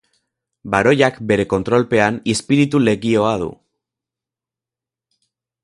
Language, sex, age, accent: Basque, male, 19-29, Mendebalekoa (Araba, Bizkaia, Gipuzkoako mendebaleko herri batzuk)